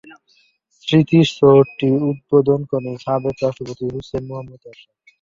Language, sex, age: Bengali, male, 19-29